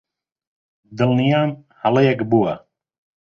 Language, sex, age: Central Kurdish, male, 50-59